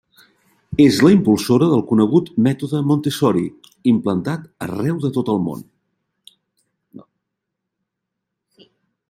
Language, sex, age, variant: Catalan, male, 50-59, Central